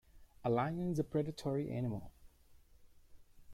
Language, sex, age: English, male, 30-39